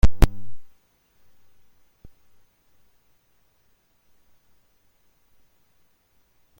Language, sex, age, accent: Spanish, female, 50-59, España: Centro-Sur peninsular (Madrid, Toledo, Castilla-La Mancha)